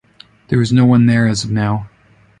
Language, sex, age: English, male, 30-39